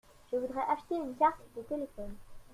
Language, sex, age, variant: French, male, 40-49, Français de métropole